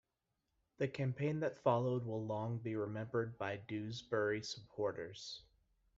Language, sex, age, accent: English, male, 30-39, United States English